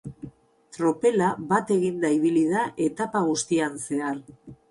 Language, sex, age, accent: Basque, female, 40-49, Mendebalekoa (Araba, Bizkaia, Gipuzkoako mendebaleko herri batzuk)